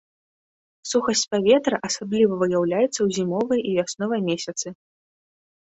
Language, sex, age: Belarusian, female, 19-29